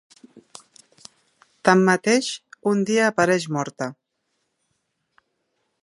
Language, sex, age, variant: Catalan, female, 30-39, Central